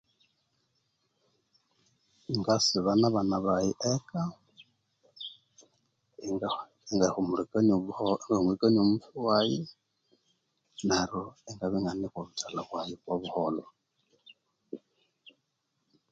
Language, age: Konzo, 40-49